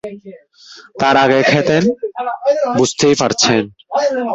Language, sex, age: Bengali, male, 19-29